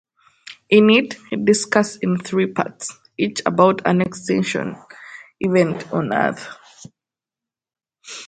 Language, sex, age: English, female, 19-29